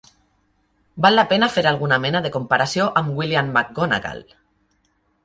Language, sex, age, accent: Catalan, female, 30-39, valencià